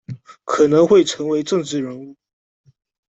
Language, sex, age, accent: Chinese, male, 19-29, 出生地：浙江省